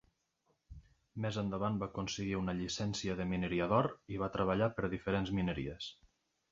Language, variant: Catalan, Nord-Occidental